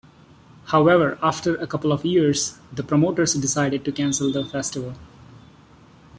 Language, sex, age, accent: English, male, 30-39, India and South Asia (India, Pakistan, Sri Lanka)